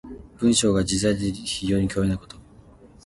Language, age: Japanese, under 19